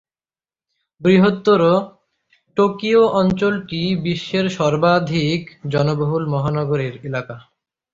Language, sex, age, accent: Bengali, male, under 19, চলিত